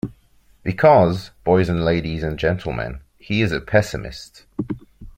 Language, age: English, 19-29